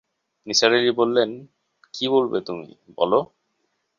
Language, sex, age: Bengali, male, 19-29